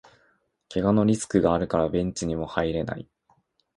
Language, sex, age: Japanese, male, 19-29